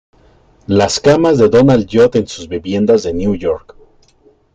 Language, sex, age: Spanish, male, 30-39